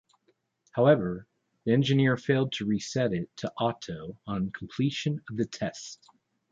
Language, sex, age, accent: English, male, 40-49, United States English